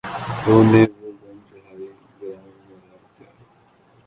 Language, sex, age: Urdu, male, 19-29